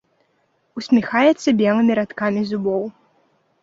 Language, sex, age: Belarusian, female, under 19